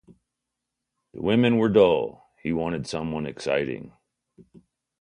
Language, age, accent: English, 50-59, United States English